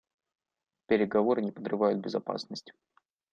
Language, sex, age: Russian, male, 19-29